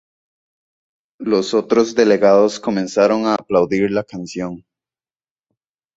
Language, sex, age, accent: Spanish, male, 19-29, América central